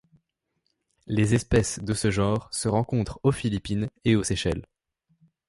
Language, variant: French, Français de métropole